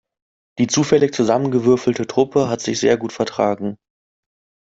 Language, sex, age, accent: German, male, 30-39, Deutschland Deutsch